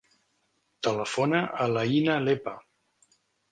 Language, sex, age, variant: Catalan, male, 50-59, Central